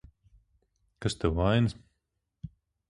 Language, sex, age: Latvian, male, 40-49